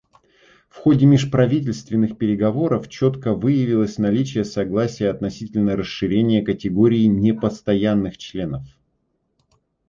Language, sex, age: Russian, male, 30-39